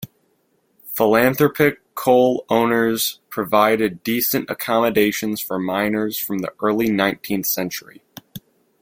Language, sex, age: English, male, 19-29